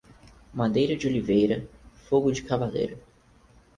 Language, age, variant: Portuguese, under 19, Portuguese (Brasil)